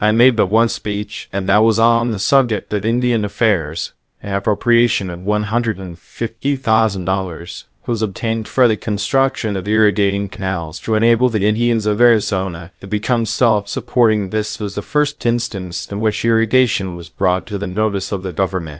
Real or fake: fake